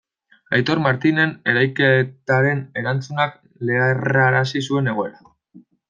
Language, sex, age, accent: Basque, male, 19-29, Mendebalekoa (Araba, Bizkaia, Gipuzkoako mendebaleko herri batzuk)